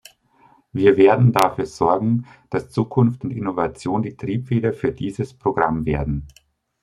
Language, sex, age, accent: German, male, 40-49, Deutschland Deutsch